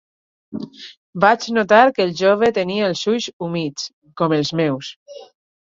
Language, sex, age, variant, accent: Catalan, female, 30-39, Alacantí, valencià